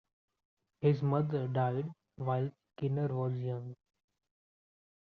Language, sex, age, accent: English, male, 19-29, India and South Asia (India, Pakistan, Sri Lanka)